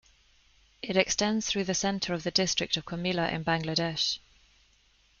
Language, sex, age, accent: English, female, 30-39, England English